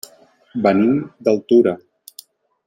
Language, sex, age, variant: Catalan, male, 40-49, Central